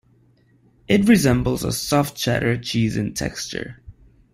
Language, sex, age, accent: English, male, 19-29, United States English